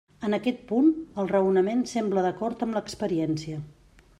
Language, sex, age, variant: Catalan, female, 50-59, Central